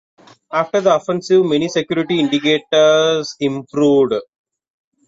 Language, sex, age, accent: English, male, 30-39, Southern African (South Africa, Zimbabwe, Namibia)